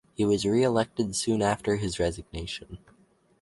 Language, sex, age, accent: English, male, under 19, Canadian English